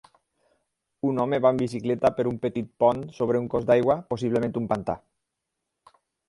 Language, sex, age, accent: Catalan, male, 50-59, valencià